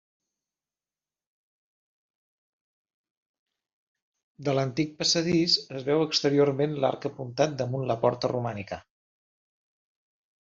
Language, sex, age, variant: Catalan, male, 50-59, Central